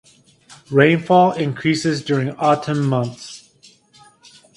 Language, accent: English, United States English